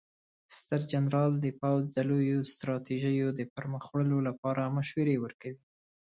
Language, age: Pashto, 30-39